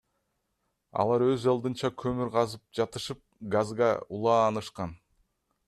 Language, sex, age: Kyrgyz, male, 19-29